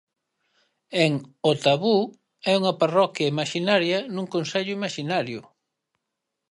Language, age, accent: Galician, 40-49, Atlántico (seseo e gheada)